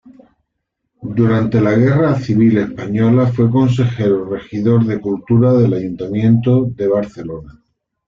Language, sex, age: Spanish, male, 50-59